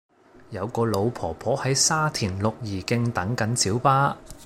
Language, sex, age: Cantonese, male, 19-29